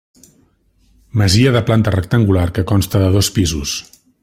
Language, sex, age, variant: Catalan, male, 40-49, Central